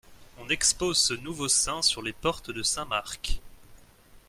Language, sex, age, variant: French, male, 19-29, Français de métropole